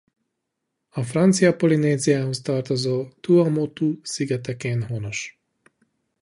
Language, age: Hungarian, 40-49